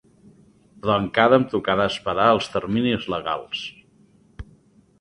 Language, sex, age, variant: Catalan, male, 50-59, Nord-Occidental